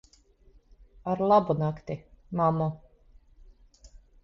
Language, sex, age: Latvian, female, 40-49